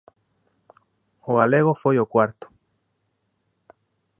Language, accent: Galician, Oriental (común en zona oriental)